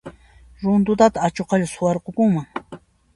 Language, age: Puno Quechua, 50-59